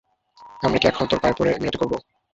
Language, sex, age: Bengali, male, 19-29